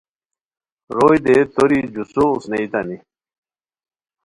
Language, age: Khowar, 40-49